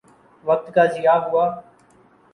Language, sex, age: Urdu, male, 19-29